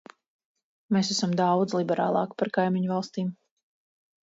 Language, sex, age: Latvian, female, 40-49